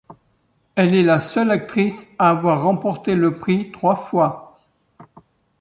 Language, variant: French, Français de métropole